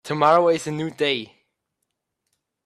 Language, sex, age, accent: English, male, under 19, United States English